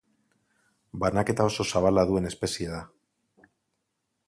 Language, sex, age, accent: Basque, male, 40-49, Mendebalekoa (Araba, Bizkaia, Gipuzkoako mendebaleko herri batzuk)